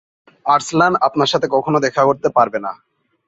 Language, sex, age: Bengali, male, 19-29